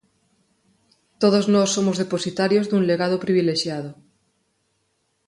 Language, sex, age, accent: Galician, female, 40-49, Neofalante